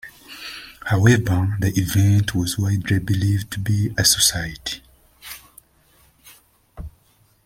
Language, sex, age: English, male, 19-29